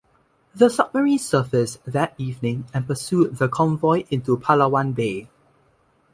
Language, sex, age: English, male, under 19